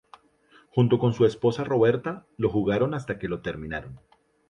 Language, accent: Spanish, Andino-Pacífico: Colombia, Perú, Ecuador, oeste de Bolivia y Venezuela andina